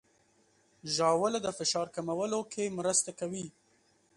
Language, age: Pashto, 19-29